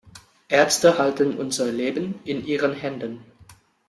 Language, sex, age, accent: German, male, 30-39, Deutschland Deutsch